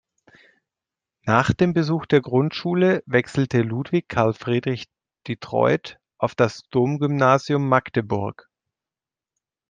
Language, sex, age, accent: German, male, 30-39, Deutschland Deutsch